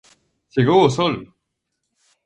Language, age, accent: Galician, 19-29, Atlántico (seseo e gheada)